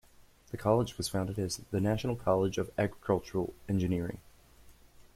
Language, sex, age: English, male, 30-39